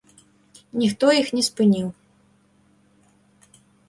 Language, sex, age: Belarusian, female, 19-29